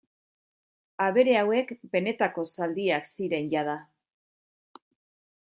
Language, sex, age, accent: Basque, female, 40-49, Mendebalekoa (Araba, Bizkaia, Gipuzkoako mendebaleko herri batzuk)